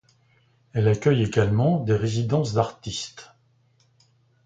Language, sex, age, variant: French, male, 70-79, Français de métropole